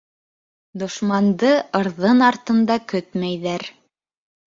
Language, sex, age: Bashkir, female, 19-29